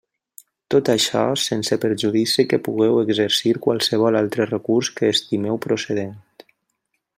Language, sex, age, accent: Catalan, male, 19-29, valencià